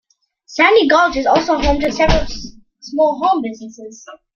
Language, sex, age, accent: English, female, under 19, Canadian English